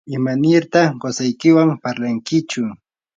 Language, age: Yanahuanca Pasco Quechua, 19-29